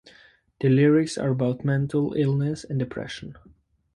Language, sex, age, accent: English, male, under 19, United States English